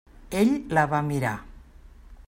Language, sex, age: Catalan, female, 60-69